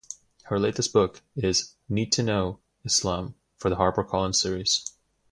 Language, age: English, 19-29